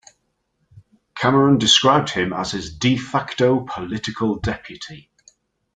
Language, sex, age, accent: English, male, 40-49, England English